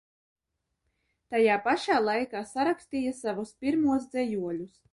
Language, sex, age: Latvian, female, 19-29